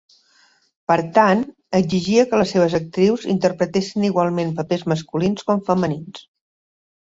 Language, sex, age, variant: Catalan, female, 60-69, Central